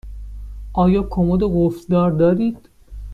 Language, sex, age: Persian, male, 19-29